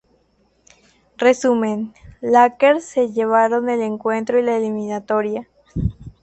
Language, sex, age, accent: Spanish, male, 19-29, México